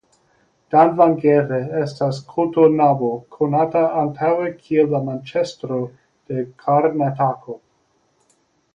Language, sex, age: Esperanto, male, 30-39